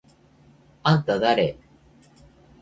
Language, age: Japanese, 30-39